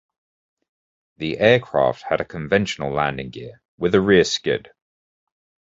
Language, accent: English, England English